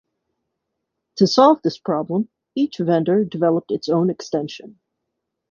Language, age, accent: English, 40-49, United States English